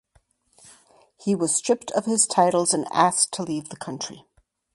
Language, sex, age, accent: English, female, 60-69, United States English